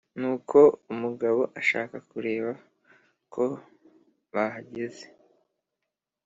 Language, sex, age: Kinyarwanda, female, 19-29